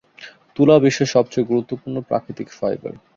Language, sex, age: Bengali, male, 19-29